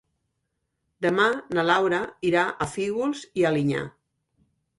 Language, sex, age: Catalan, female, 60-69